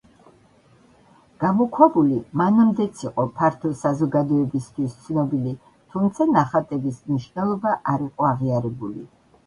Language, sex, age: Georgian, female, 70-79